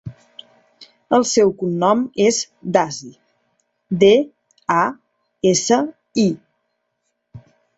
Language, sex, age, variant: Catalan, female, 40-49, Central